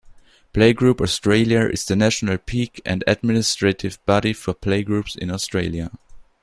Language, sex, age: English, male, 19-29